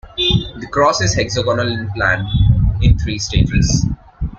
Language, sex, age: English, male, 19-29